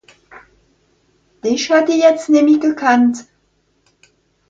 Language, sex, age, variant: Swiss German, female, 60-69, Nordniederàlemmànisch (Rishoffe, Zàwere, Bùsswìller, Hawenau, Brüemt, Stroossbùri, Molse, Dàmbàch, Schlettstàtt, Pfàlzbùri usw.)